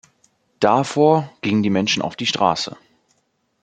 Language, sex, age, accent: German, male, 19-29, Deutschland Deutsch